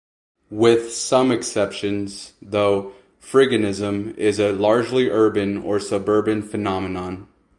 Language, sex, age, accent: English, male, 19-29, United States English